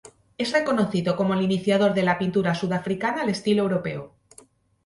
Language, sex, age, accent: Spanish, female, 19-29, España: Centro-Sur peninsular (Madrid, Toledo, Castilla-La Mancha)